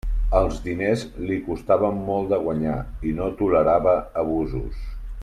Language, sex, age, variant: Catalan, male, 40-49, Central